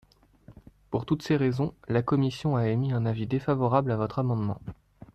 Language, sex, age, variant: French, male, 19-29, Français de métropole